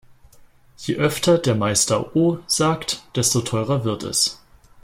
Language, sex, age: German, female, 19-29